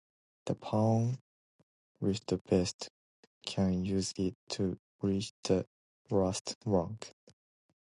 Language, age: English, 19-29